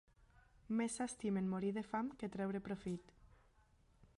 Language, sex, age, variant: Catalan, female, 19-29, Nord-Occidental